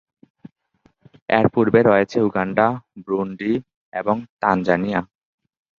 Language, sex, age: Bengali, male, 19-29